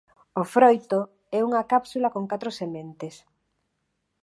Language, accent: Galician, Normativo (estándar)